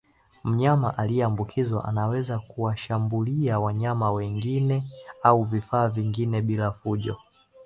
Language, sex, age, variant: Swahili, male, 19-29, Kiswahili cha Bara ya Tanzania